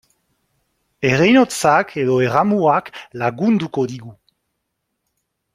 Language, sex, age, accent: Basque, male, 40-49, Nafar-lapurtarra edo Zuberotarra (Lapurdi, Nafarroa Beherea, Zuberoa)